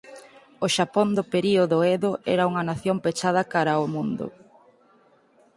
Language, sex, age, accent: Galician, female, 19-29, Normativo (estándar)